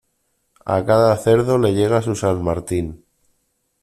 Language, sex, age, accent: Spanish, male, 40-49, España: Norte peninsular (Asturias, Castilla y León, Cantabria, País Vasco, Navarra, Aragón, La Rioja, Guadalajara, Cuenca)